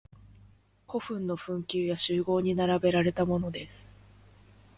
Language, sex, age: Japanese, female, 19-29